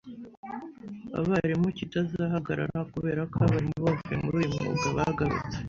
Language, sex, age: Kinyarwanda, male, under 19